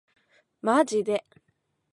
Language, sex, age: Japanese, female, 19-29